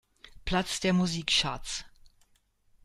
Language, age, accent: German, 60-69, Deutschland Deutsch